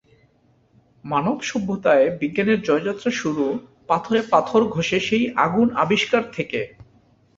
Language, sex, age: Bengali, male, 30-39